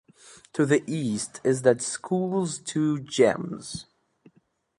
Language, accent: English, England English